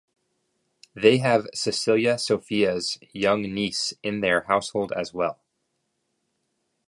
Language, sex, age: English, male, 30-39